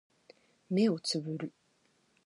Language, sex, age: Japanese, female, 19-29